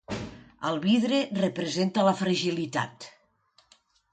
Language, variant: Catalan, Nord-Occidental